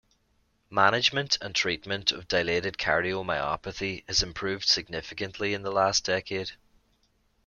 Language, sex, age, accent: English, male, 30-39, Irish English